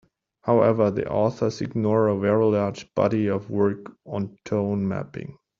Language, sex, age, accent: English, male, 30-39, United States English